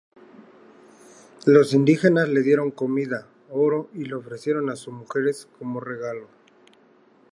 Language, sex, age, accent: Spanish, male, 30-39, México